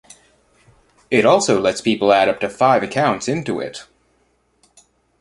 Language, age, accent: English, 19-29, United States English